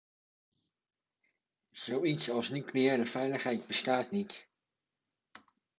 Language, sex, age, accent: Dutch, male, 30-39, Nederlands Nederlands